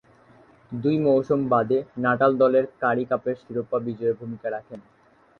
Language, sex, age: Bengali, male, under 19